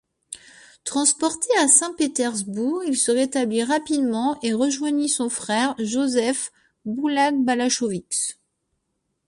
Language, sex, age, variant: French, female, 40-49, Français de métropole